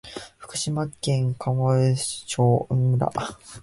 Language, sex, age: Japanese, male, 19-29